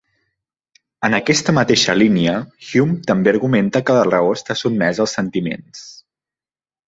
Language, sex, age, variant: Catalan, male, 19-29, Central